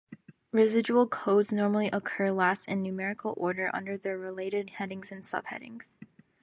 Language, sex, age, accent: English, female, under 19, United States English